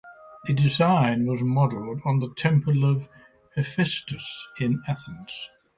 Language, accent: English, England English